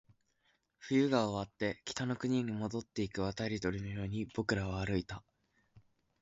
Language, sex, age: Japanese, male, under 19